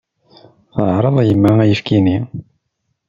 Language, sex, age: Kabyle, male, 30-39